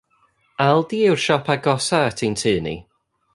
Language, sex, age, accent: Welsh, male, 30-39, Y Deyrnas Unedig Cymraeg